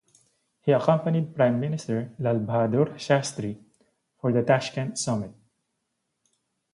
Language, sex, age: English, male, 19-29